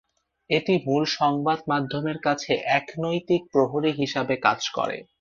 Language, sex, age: Bengali, male, 19-29